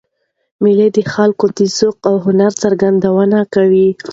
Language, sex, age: Pashto, female, 19-29